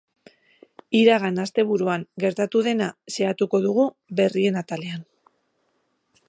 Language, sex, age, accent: Basque, female, 30-39, Erdialdekoa edo Nafarra (Gipuzkoa, Nafarroa)